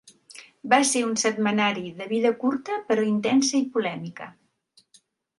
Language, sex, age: Catalan, female, 60-69